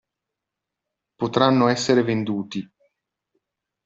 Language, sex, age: Italian, male, 30-39